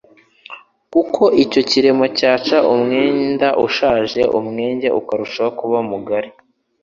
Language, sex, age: Kinyarwanda, male, 19-29